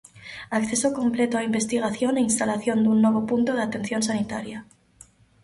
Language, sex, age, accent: Galician, female, 19-29, Normativo (estándar)